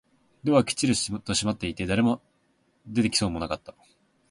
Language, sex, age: Japanese, male, 19-29